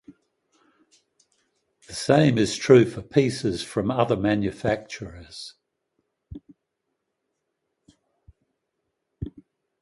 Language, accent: English, Australian English